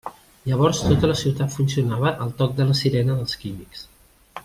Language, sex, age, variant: Catalan, male, 50-59, Central